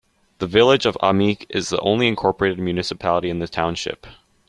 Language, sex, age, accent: English, male, under 19, United States English